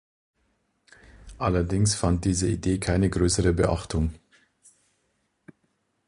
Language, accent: German, Deutschland Deutsch